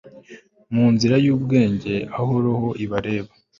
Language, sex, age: Kinyarwanda, male, 19-29